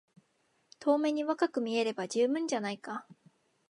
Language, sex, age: Japanese, female, 19-29